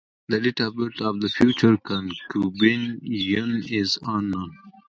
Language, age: English, 30-39